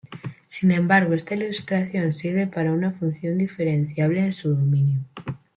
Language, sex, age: Spanish, female, 19-29